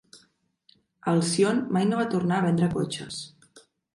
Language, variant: Catalan, Central